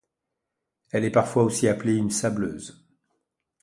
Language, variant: French, Français de métropole